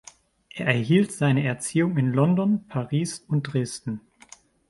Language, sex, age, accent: German, male, 30-39, Deutschland Deutsch